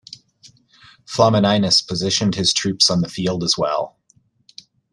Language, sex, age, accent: English, male, 30-39, United States English